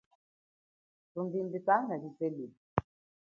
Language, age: Chokwe, 40-49